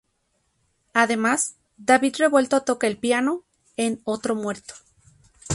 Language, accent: Spanish, México